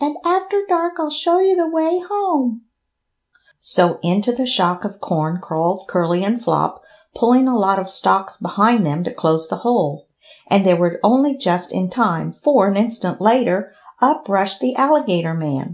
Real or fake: real